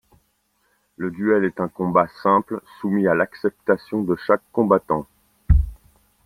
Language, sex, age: French, male, 50-59